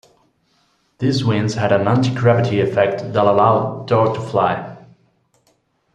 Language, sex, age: English, male, 30-39